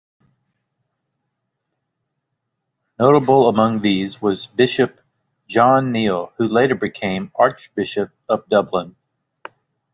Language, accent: English, United States English